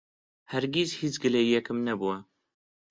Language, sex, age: Central Kurdish, male, under 19